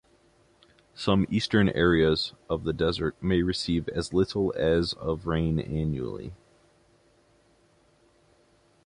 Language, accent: English, United States English